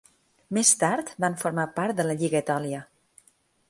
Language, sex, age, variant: Catalan, female, 40-49, Balear